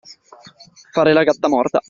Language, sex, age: Italian, male, 19-29